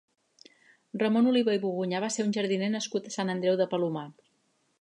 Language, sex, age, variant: Catalan, female, 50-59, Central